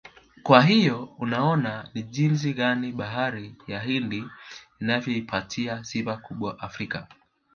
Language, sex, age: Swahili, male, 19-29